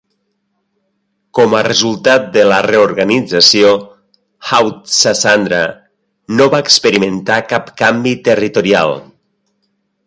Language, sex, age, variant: Catalan, male, 50-59, Nord-Occidental